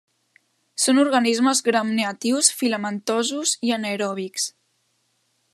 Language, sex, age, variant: Catalan, female, under 19, Central